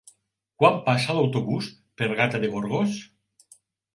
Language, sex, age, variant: Catalan, male, 50-59, Nord-Occidental